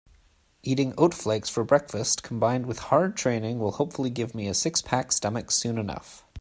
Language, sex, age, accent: English, male, 19-29, Canadian English